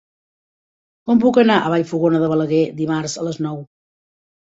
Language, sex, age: Catalan, female, 50-59